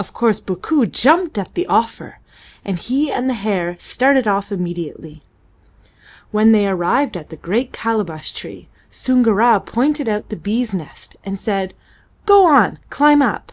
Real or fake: real